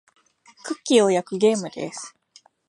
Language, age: Japanese, 19-29